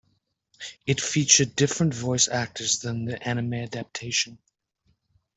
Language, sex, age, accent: English, male, 19-29, United States English